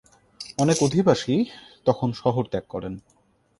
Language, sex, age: Bengali, male, 19-29